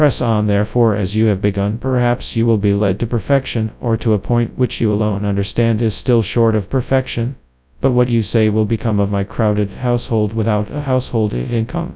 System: TTS, FastPitch